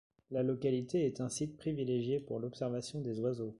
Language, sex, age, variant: French, male, 30-39, Français de métropole